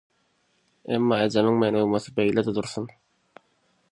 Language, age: Turkmen, 19-29